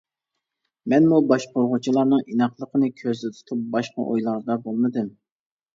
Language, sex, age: Uyghur, male, 19-29